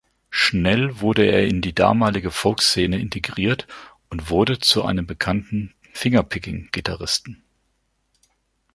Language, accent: German, Deutschland Deutsch